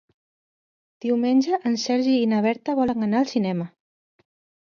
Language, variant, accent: Catalan, Central, central